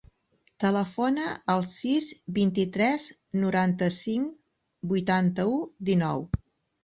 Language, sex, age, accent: Catalan, female, 50-59, Empordanès